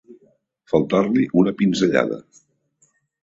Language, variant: Catalan, Central